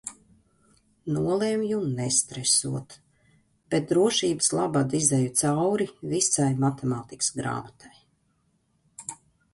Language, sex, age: Latvian, female, 40-49